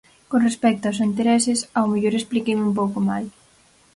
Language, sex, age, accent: Galician, female, 19-29, Central (gheada)